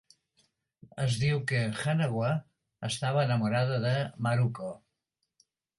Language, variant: Catalan, Central